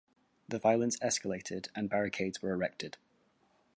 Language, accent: English, Scottish English